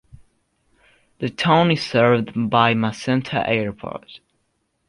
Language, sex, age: English, male, under 19